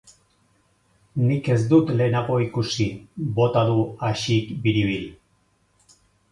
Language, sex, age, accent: Basque, male, 60-69, Erdialdekoa edo Nafarra (Gipuzkoa, Nafarroa)